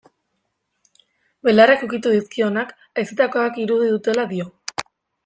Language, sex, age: Basque, female, 19-29